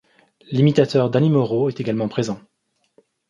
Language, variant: French, Français de métropole